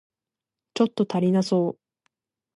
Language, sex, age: Japanese, female, 19-29